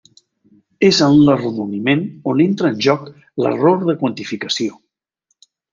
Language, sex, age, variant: Catalan, male, 60-69, Central